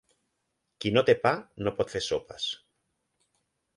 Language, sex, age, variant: Catalan, male, 40-49, Central